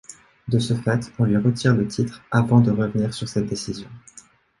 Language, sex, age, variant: French, male, 19-29, Français de métropole